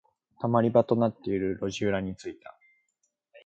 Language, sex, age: Japanese, male, 19-29